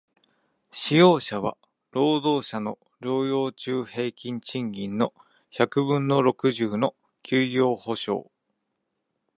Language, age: Japanese, 40-49